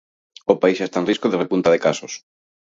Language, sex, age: Galician, male, 30-39